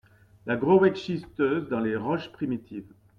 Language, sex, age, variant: French, male, 40-49, Français de métropole